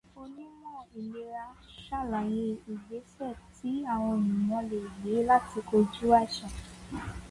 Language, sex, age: Yoruba, female, 19-29